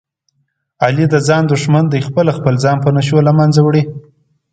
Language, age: Pashto, 19-29